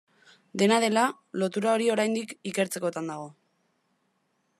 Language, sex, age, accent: Basque, female, 19-29, Mendebalekoa (Araba, Bizkaia, Gipuzkoako mendebaleko herri batzuk)